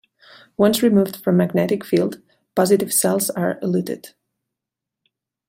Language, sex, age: English, female, 30-39